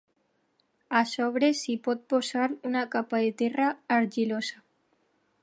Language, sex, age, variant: Catalan, female, under 19, Alacantí